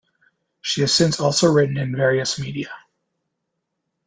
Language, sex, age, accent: English, male, 19-29, United States English